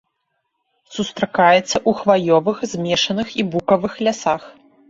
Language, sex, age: Belarusian, female, 30-39